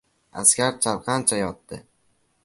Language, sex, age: Uzbek, male, under 19